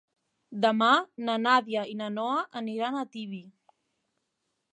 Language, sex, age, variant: Catalan, female, 40-49, Central